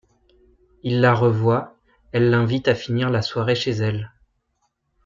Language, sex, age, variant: French, male, 19-29, Français de métropole